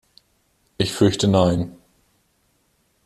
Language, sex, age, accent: German, male, 19-29, Deutschland Deutsch